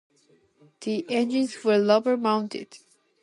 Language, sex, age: English, female, under 19